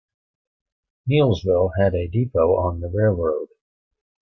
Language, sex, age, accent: English, male, 70-79, United States English